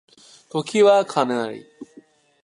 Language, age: Japanese, 19-29